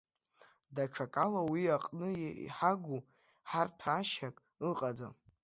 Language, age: Abkhazian, under 19